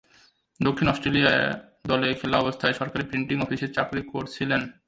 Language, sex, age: Bengali, male, 30-39